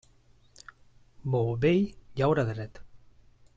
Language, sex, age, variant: Catalan, male, 40-49, Central